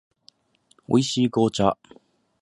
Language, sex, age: Japanese, male, 19-29